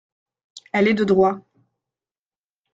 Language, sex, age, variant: French, female, 19-29, Français de métropole